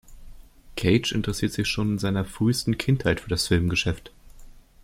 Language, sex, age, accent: German, male, 19-29, Deutschland Deutsch